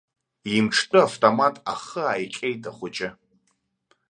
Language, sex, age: Abkhazian, male, 19-29